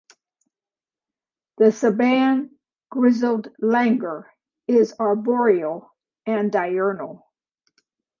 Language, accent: English, United States English